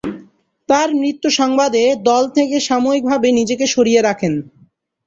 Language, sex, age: Bengali, male, 19-29